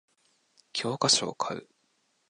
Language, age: Japanese, 19-29